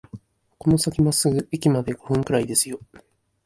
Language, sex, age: Japanese, male, under 19